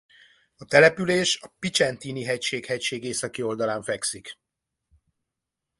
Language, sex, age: Hungarian, male, 50-59